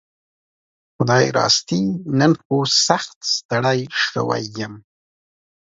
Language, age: Pashto, 40-49